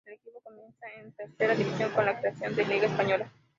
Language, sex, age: Spanish, female, 19-29